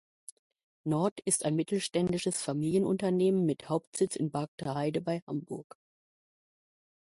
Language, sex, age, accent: German, female, 50-59, Deutschland Deutsch